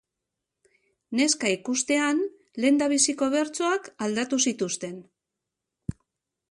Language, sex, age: Basque, female, 50-59